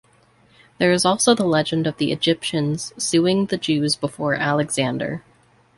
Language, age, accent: English, 19-29, United States English